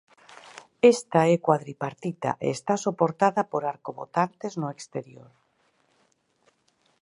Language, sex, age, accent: Galician, female, 40-49, Oriental (común en zona oriental)